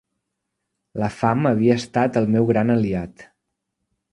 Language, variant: Catalan, Central